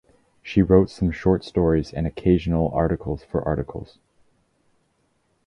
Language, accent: English, Canadian English